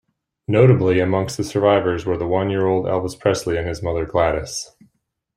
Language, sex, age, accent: English, male, 30-39, United States English